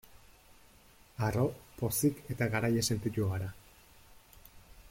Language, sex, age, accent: Basque, male, 30-39, Erdialdekoa edo Nafarra (Gipuzkoa, Nafarroa)